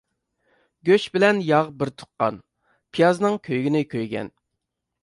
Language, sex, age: Uyghur, male, 30-39